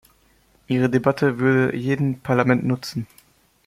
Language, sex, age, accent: German, male, under 19, Deutschland Deutsch